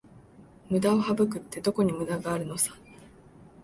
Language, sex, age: Japanese, female, 19-29